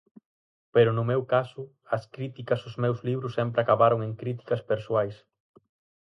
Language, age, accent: Galician, 19-29, Atlántico (seseo e gheada)